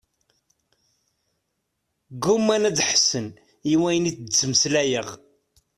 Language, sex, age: Kabyle, male, 60-69